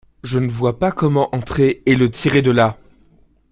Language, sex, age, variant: French, male, 19-29, Français de métropole